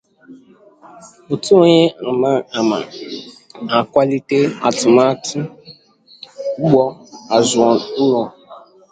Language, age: Igbo, under 19